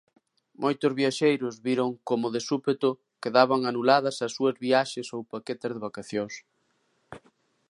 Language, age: Galician, 40-49